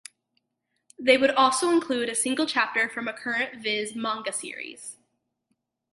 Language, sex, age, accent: English, female, under 19, United States English